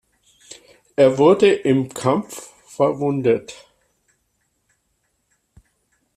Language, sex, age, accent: German, male, 60-69, Deutschland Deutsch